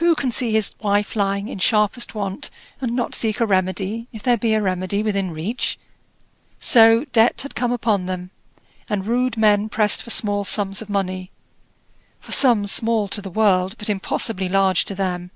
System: none